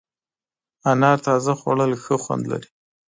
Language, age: Pashto, 19-29